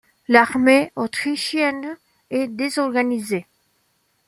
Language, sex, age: French, female, 40-49